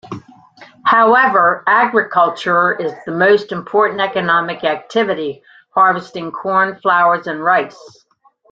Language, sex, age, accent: English, female, 80-89, United States English